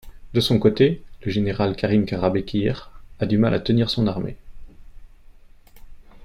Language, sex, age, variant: French, male, 30-39, Français de métropole